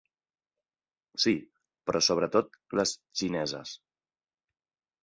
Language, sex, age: Catalan, male, 40-49